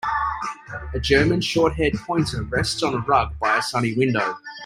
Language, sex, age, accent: English, male, 30-39, Australian English